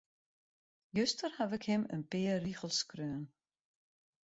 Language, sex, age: Western Frisian, female, 60-69